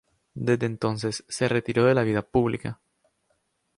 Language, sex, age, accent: Spanish, male, 19-29, América central